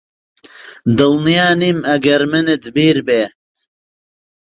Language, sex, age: Central Kurdish, male, 30-39